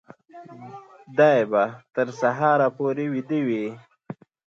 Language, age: Pashto, 30-39